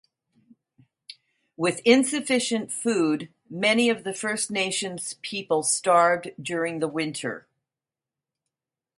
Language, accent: English, Canadian English